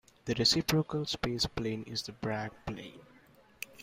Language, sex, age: English, male, 19-29